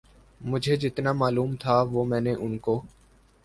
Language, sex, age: Urdu, male, 19-29